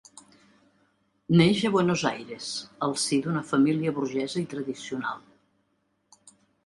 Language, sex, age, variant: Catalan, female, 60-69, Central